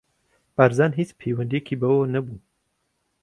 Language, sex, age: Central Kurdish, male, 30-39